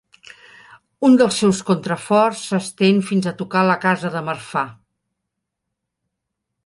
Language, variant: Catalan, Central